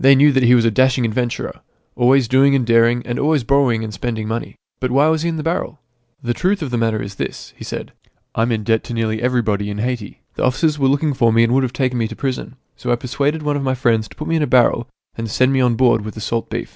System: none